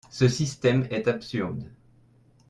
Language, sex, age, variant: French, male, 30-39, Français de métropole